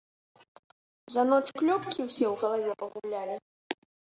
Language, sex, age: Belarusian, female, 30-39